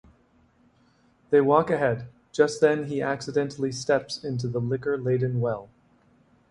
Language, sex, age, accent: English, male, 50-59, Canadian English